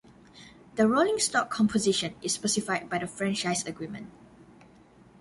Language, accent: English, Singaporean English